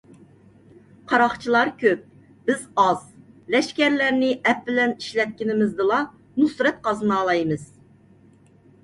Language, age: Uyghur, 30-39